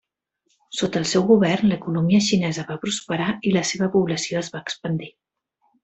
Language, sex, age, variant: Catalan, female, 50-59, Central